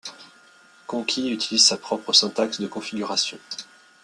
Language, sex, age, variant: French, male, 30-39, Français de métropole